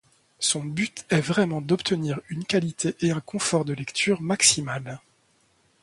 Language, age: French, 40-49